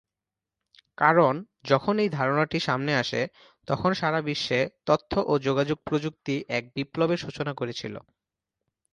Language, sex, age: Bengali, male, 19-29